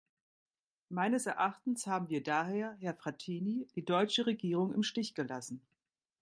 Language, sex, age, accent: German, female, 50-59, Deutschland Deutsch